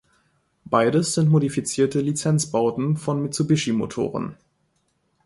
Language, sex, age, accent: German, male, 19-29, Deutschland Deutsch